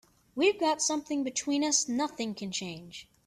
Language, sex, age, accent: English, male, under 19, United States English